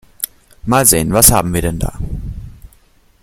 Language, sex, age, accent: German, male, 19-29, Deutschland Deutsch